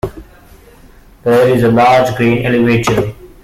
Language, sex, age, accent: English, male, 19-29, India and South Asia (India, Pakistan, Sri Lanka)